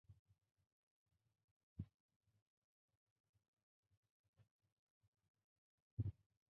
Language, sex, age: Bengali, male, 19-29